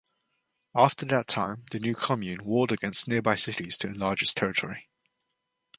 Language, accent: English, England English